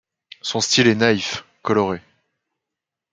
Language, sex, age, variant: French, male, 19-29, Français de métropole